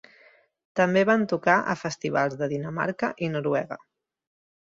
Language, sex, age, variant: Catalan, female, 30-39, Central